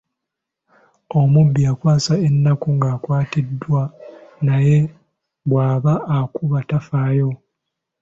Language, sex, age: Ganda, male, 19-29